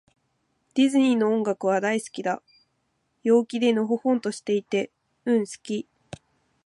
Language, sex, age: Japanese, female, 19-29